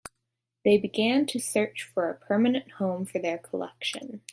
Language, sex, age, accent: English, female, under 19, United States English